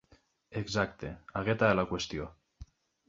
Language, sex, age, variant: Catalan, male, 19-29, Nord-Occidental